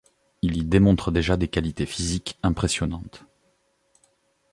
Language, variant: French, Français de métropole